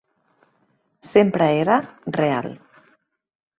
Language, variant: Catalan, Central